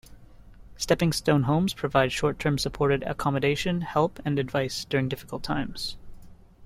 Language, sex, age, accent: English, male, 19-29, Canadian English